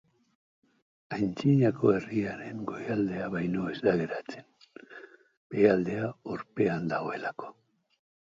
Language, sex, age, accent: Basque, male, 60-69, Mendebalekoa (Araba, Bizkaia, Gipuzkoako mendebaleko herri batzuk)